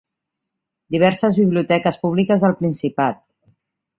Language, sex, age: Catalan, female, 40-49